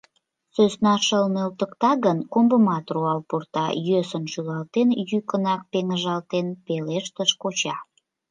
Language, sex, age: Mari, female, 19-29